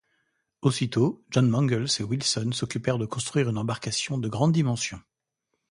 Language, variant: French, Français de métropole